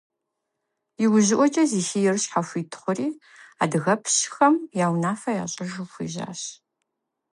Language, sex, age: Kabardian, female, 40-49